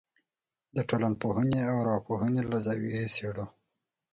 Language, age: Pashto, 30-39